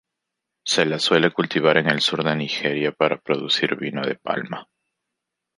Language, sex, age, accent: Spanish, male, 19-29, Andino-Pacífico: Colombia, Perú, Ecuador, oeste de Bolivia y Venezuela andina